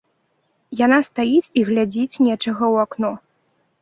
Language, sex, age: Belarusian, female, under 19